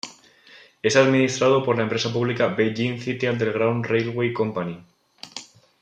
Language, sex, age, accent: Spanish, male, 19-29, España: Centro-Sur peninsular (Madrid, Toledo, Castilla-La Mancha)